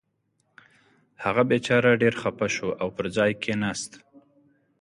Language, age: Pashto, 30-39